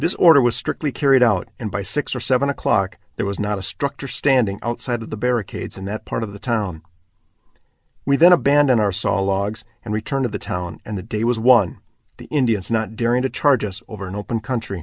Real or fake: real